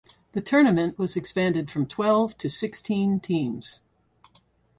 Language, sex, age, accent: English, female, 60-69, United States English